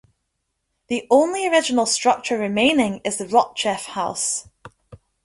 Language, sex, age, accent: English, female, 19-29, Scottish English